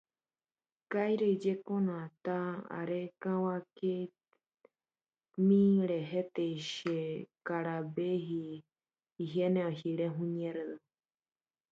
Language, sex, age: Spanish, female, 19-29